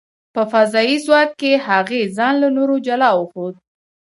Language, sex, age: Pashto, female, 19-29